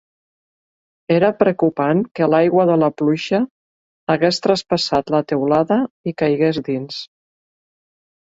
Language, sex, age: Catalan, female, 50-59